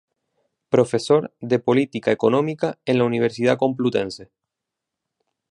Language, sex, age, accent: Spanish, male, 19-29, España: Islas Canarias